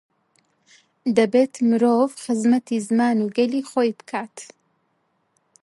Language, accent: Central Kurdish, سۆرانی